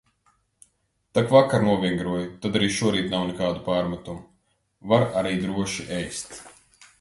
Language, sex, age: Latvian, male, 30-39